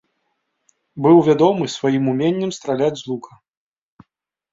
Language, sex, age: Belarusian, male, 40-49